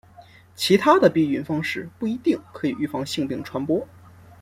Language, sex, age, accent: Chinese, male, 19-29, 出生地：辽宁省